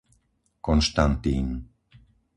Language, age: Slovak, 50-59